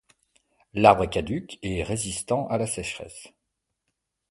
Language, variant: French, Français de métropole